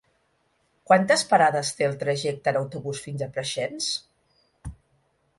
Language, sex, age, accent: Catalan, female, 40-49, balear; central